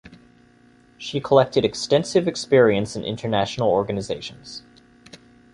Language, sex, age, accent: English, male, 19-29, United States English